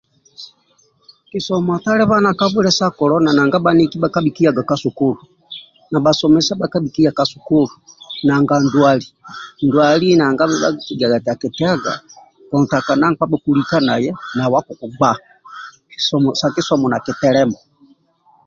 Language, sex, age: Amba (Uganda), male, 60-69